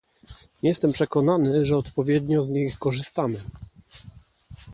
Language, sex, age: Polish, male, 30-39